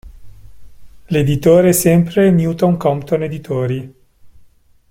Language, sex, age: Italian, male, 40-49